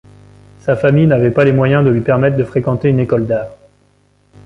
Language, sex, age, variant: French, male, 19-29, Français de métropole